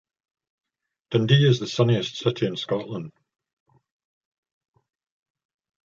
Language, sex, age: English, male, 60-69